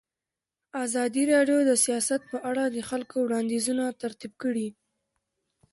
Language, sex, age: Pashto, female, 19-29